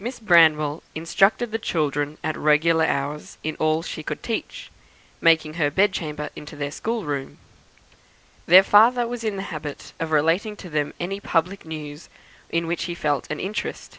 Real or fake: real